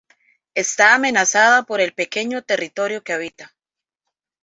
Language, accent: Spanish, España: Norte peninsular (Asturias, Castilla y León, Cantabria, País Vasco, Navarra, Aragón, La Rioja, Guadalajara, Cuenca)